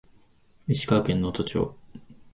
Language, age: Japanese, 19-29